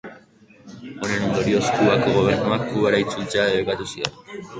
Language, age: Basque, under 19